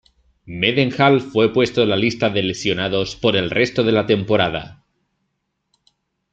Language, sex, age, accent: Spanish, male, 30-39, España: Norte peninsular (Asturias, Castilla y León, Cantabria, País Vasco, Navarra, Aragón, La Rioja, Guadalajara, Cuenca)